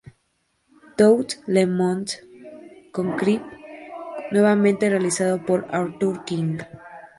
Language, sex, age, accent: Spanish, female, 19-29, México